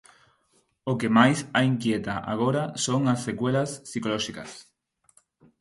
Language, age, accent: Galician, 19-29, Neofalante